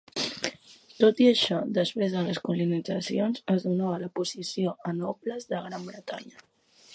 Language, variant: Catalan, Central